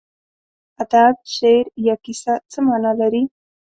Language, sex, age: Pashto, female, 19-29